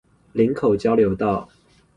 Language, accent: Chinese, 出生地：新北市